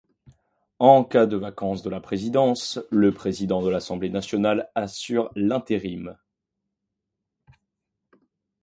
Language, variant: French, Français de métropole